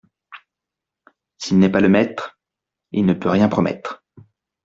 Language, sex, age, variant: French, male, 30-39, Français de métropole